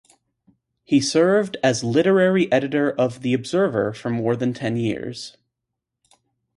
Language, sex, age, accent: English, male, 19-29, United States English